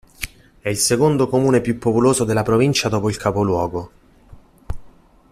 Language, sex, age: Italian, male, 40-49